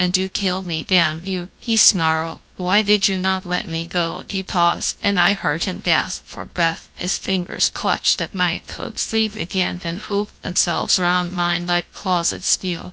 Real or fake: fake